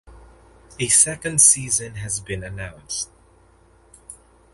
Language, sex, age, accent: English, male, under 19, Filipino